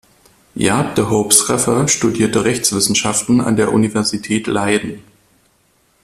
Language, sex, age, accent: German, male, 30-39, Deutschland Deutsch